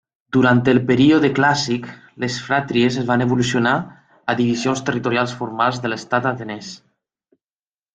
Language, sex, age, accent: Catalan, male, 19-29, valencià